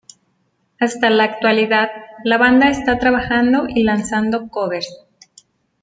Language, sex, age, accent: Spanish, female, 40-49, México